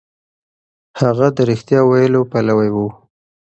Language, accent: Pashto, پکتیا ولایت، احمدزی